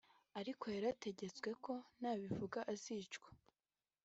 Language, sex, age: Kinyarwanda, female, 19-29